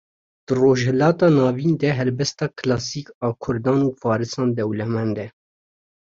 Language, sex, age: Kurdish, male, 19-29